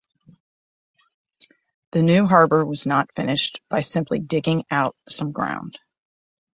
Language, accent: English, United States English